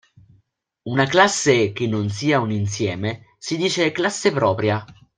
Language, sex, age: Italian, male, 19-29